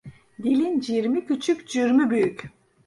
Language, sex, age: Turkish, female, 50-59